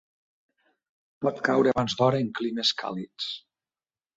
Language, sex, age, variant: Catalan, male, 50-59, Nord-Occidental